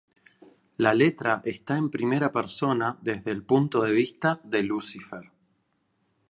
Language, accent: Spanish, Rioplatense: Argentina, Uruguay, este de Bolivia, Paraguay